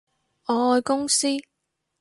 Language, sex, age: Cantonese, female, 19-29